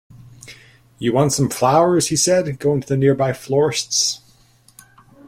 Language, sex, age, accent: English, male, 40-49, Canadian English